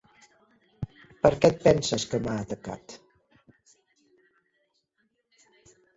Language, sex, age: Catalan, female, 60-69